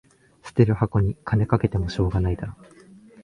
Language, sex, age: Japanese, male, 19-29